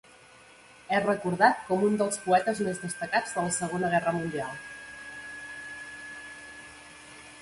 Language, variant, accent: Catalan, Central, central